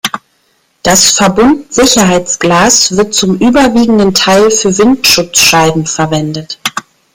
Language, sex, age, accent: German, female, 40-49, Deutschland Deutsch